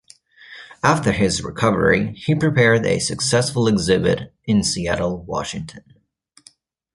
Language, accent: English, United States English